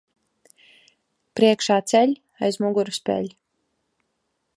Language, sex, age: Latvian, female, 19-29